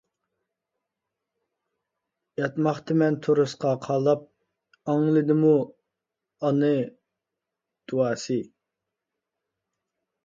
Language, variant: Uyghur, ئۇيغۇر تىلى